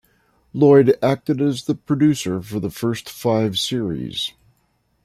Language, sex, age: English, male, 70-79